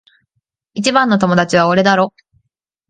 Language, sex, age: Japanese, female, under 19